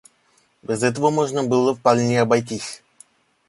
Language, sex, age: Russian, male, 19-29